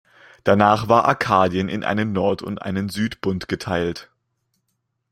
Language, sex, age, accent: German, male, 19-29, Deutschland Deutsch